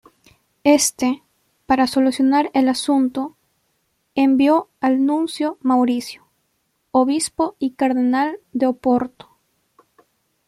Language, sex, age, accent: Spanish, female, under 19, Andino-Pacífico: Colombia, Perú, Ecuador, oeste de Bolivia y Venezuela andina